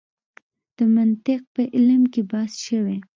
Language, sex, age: Pashto, female, 19-29